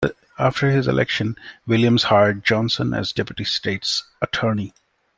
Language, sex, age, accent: English, male, 30-39, India and South Asia (India, Pakistan, Sri Lanka)